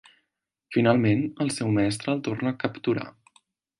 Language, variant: Catalan, Central